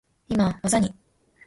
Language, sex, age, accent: Japanese, female, under 19, 標準